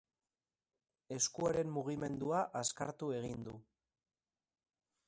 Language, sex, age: Basque, male, 40-49